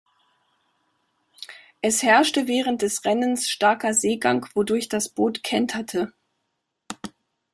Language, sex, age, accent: German, female, 40-49, Deutschland Deutsch